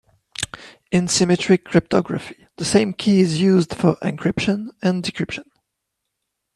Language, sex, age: English, male, 19-29